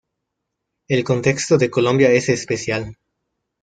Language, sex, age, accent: Spanish, male, 19-29, México